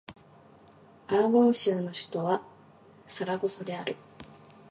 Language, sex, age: Japanese, female, 19-29